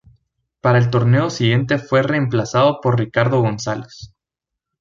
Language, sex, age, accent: Spanish, male, 19-29, América central